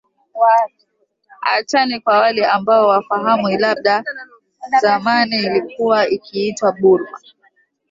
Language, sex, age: Swahili, female, 19-29